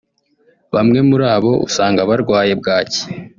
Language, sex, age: Kinyarwanda, male, 19-29